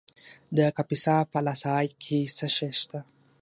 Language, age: Pashto, under 19